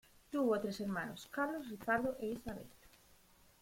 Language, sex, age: Spanish, female, 30-39